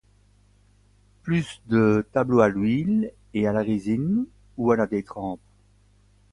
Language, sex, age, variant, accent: French, male, 60-69, Français d'Europe, Français de Belgique